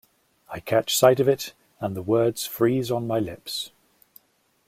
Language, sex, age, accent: English, male, 40-49, England English